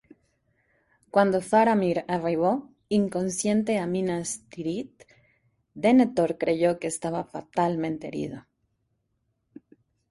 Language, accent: Spanish, México